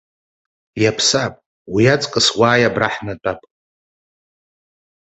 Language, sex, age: Abkhazian, male, 30-39